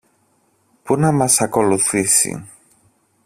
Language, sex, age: Greek, male, 30-39